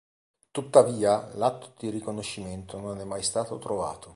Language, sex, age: Italian, male, 40-49